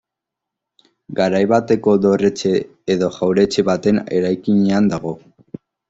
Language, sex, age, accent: Basque, male, under 19, Erdialdekoa edo Nafarra (Gipuzkoa, Nafarroa)